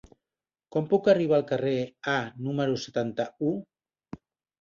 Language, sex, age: Catalan, male, 40-49